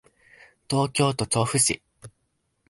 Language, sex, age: Japanese, male, 19-29